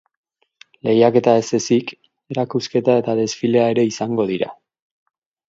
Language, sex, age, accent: Basque, male, 30-39, Erdialdekoa edo Nafarra (Gipuzkoa, Nafarroa)